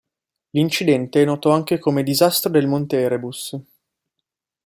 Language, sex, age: Italian, male, 19-29